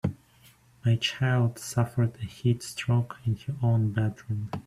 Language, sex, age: English, male, 19-29